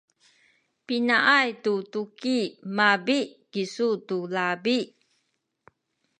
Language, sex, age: Sakizaya, female, 50-59